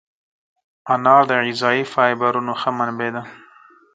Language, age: Pashto, 30-39